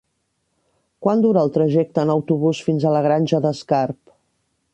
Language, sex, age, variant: Catalan, female, 60-69, Central